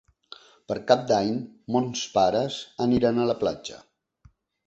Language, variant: Catalan, Central